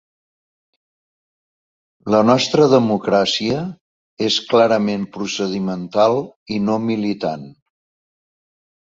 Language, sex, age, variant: Catalan, male, 60-69, Central